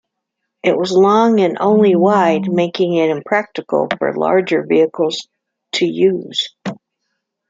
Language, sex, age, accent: English, female, 50-59, United States English